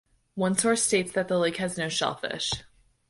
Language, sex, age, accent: English, female, under 19, United States English